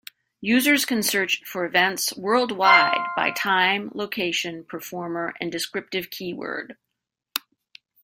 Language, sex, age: English, female, 50-59